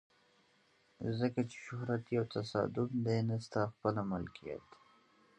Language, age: Pashto, 19-29